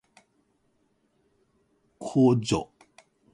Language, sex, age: Japanese, male, 60-69